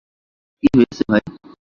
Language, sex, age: Bengali, male, 19-29